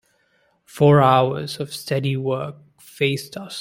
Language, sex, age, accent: English, male, 19-29, India and South Asia (India, Pakistan, Sri Lanka)